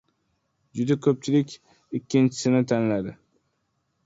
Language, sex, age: Uzbek, male, under 19